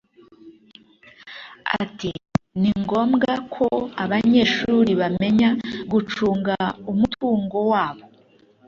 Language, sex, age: Kinyarwanda, female, 30-39